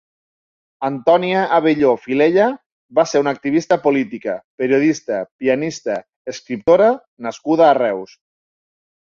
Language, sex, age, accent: Catalan, male, 30-39, Lleidatà